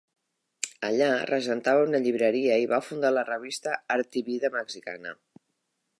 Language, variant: Catalan, Central